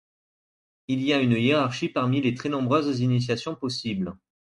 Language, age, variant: French, 30-39, Français de métropole